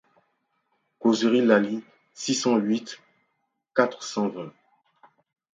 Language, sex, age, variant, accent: French, male, 30-39, Français d'Afrique subsaharienne et des îles africaines, Français de Côte d’Ivoire